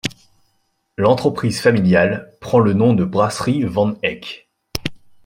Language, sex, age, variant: French, male, 19-29, Français de métropole